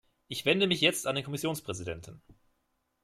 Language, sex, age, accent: German, male, 30-39, Deutschland Deutsch